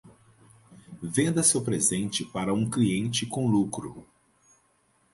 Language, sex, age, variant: Portuguese, male, 30-39, Portuguese (Brasil)